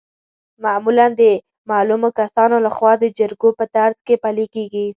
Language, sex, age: Pashto, female, 19-29